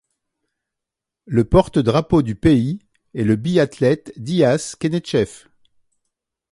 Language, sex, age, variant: French, male, 60-69, Français de métropole